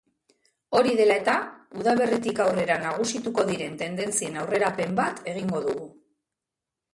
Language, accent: Basque, Mendebalekoa (Araba, Bizkaia, Gipuzkoako mendebaleko herri batzuk)